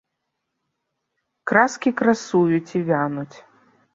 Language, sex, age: Belarusian, female, 30-39